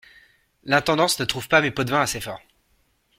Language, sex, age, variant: French, male, 19-29, Français de métropole